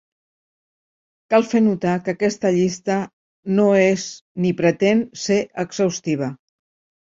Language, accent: Catalan, Barceloní